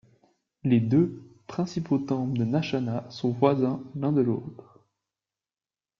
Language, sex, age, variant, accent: French, male, 19-29, Français d'Europe, Français de Suisse